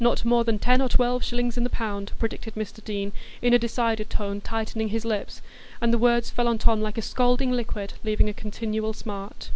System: none